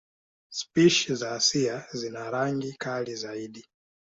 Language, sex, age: Swahili, male, 19-29